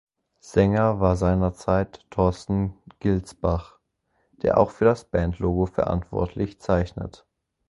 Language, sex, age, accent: German, male, under 19, Deutschland Deutsch